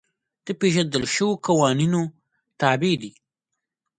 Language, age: Pashto, 19-29